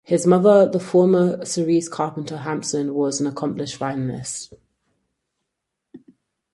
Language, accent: English, England English